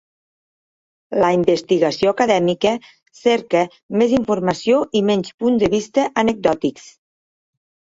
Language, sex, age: Catalan, female, 40-49